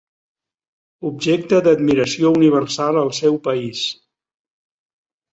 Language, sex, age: Catalan, male, 70-79